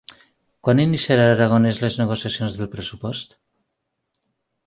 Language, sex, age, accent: Catalan, female, 40-49, valencià